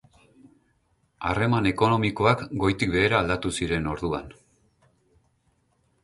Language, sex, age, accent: Basque, male, 40-49, Mendebalekoa (Araba, Bizkaia, Gipuzkoako mendebaleko herri batzuk)